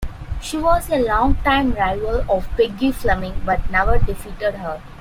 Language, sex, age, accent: English, female, 19-29, India and South Asia (India, Pakistan, Sri Lanka)